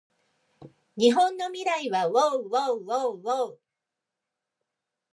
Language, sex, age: Japanese, female, 50-59